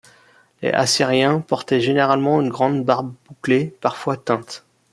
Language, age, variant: French, 19-29, Français de métropole